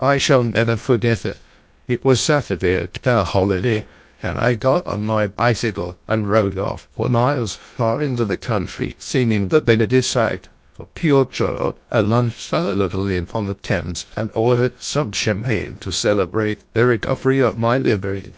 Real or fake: fake